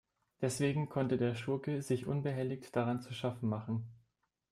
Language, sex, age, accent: German, male, 19-29, Deutschland Deutsch